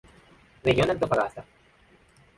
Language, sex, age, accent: Spanish, male, 19-29, Caribe: Cuba, Venezuela, Puerto Rico, República Dominicana, Panamá, Colombia caribeña, México caribeño, Costa del golfo de México